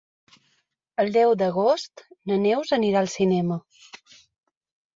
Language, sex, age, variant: Catalan, female, 30-39, Balear